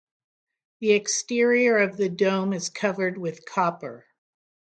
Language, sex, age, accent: English, female, 60-69, United States English